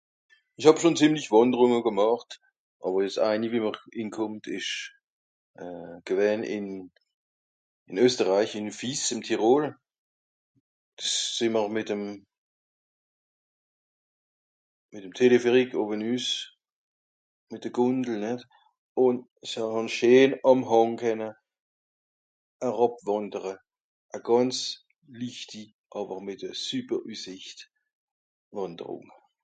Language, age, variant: Swiss German, 40-49, Nordniederàlemmànisch (Rishoffe, Zàwere, Bùsswìller, Hawenau, Brüemt, Stroossbùri, Molse, Dàmbàch, Schlettstàtt, Pfàlzbùri usw.)